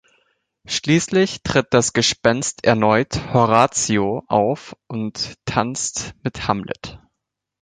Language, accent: German, Deutschland Deutsch